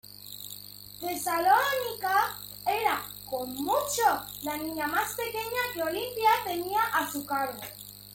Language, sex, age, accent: Spanish, female, under 19, España: Centro-Sur peninsular (Madrid, Toledo, Castilla-La Mancha)